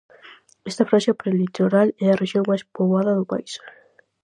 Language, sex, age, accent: Galician, female, under 19, Atlántico (seseo e gheada)